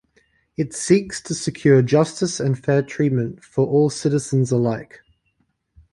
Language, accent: English, Australian English